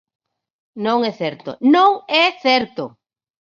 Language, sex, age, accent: Galician, female, 40-49, Normativo (estándar)